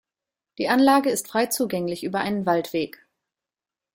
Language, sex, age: German, female, 30-39